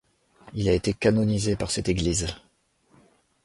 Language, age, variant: French, 60-69, Français de métropole